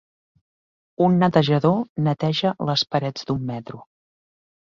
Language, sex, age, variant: Catalan, female, 40-49, Central